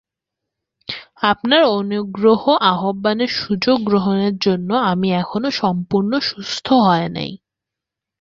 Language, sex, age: Bengali, female, 19-29